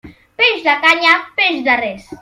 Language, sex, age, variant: Catalan, male, under 19, Central